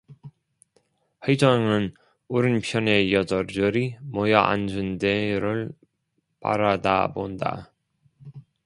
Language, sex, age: Korean, male, 30-39